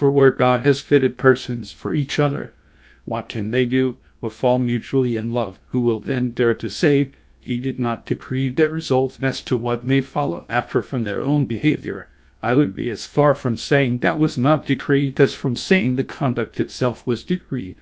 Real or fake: fake